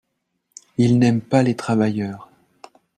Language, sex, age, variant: French, male, 40-49, Français de métropole